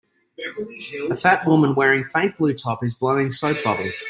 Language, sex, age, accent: English, male, 30-39, Australian English